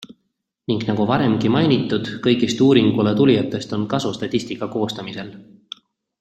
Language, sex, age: Estonian, male, 30-39